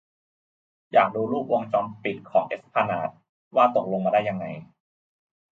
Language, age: Thai, 30-39